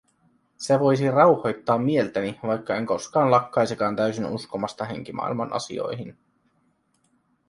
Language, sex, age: Finnish, male, 19-29